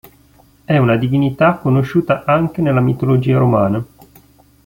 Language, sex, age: Italian, male, 19-29